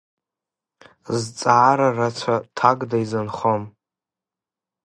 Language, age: Abkhazian, under 19